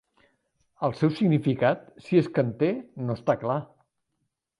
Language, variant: Catalan, Central